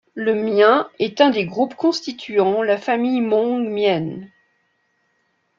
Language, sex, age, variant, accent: French, female, 50-59, Français d'Europe, Français de Suisse